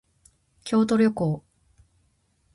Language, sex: Japanese, female